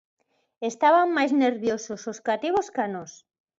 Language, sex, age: Galician, female, 50-59